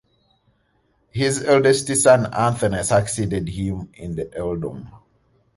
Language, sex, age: English, male, 19-29